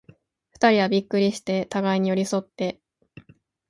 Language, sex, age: Japanese, female, 19-29